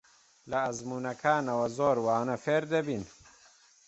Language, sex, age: Central Kurdish, male, 30-39